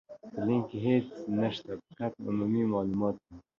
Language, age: Pashto, under 19